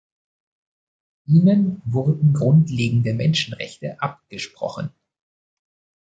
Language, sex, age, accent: German, male, 30-39, Österreichisches Deutsch